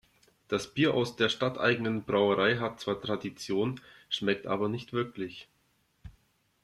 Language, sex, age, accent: German, male, 30-39, Deutschland Deutsch